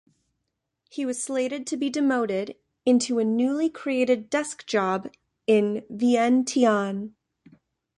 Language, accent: English, United States English